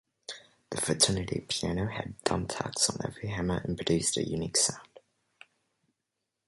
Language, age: English, 19-29